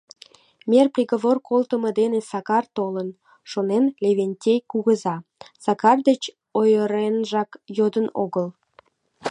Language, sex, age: Mari, female, 19-29